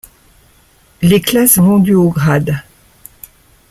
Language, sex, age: French, male, 60-69